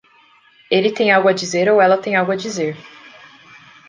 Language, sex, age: Portuguese, female, 19-29